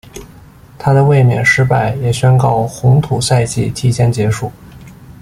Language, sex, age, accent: Chinese, male, 19-29, 出生地：北京市